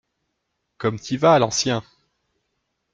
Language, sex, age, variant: French, male, 19-29, Français de métropole